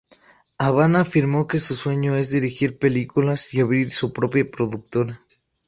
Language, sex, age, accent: Spanish, male, 19-29, México